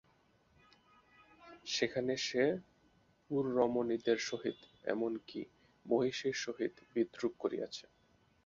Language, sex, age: Bengali, male, 19-29